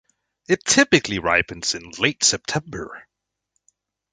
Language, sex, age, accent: English, male, 19-29, England English